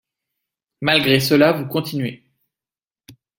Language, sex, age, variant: French, male, 30-39, Français de métropole